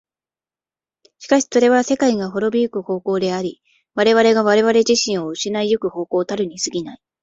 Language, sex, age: Japanese, female, 19-29